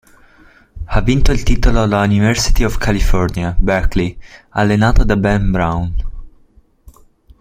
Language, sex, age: Italian, male, 19-29